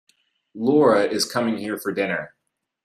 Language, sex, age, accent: English, male, 19-29, United States English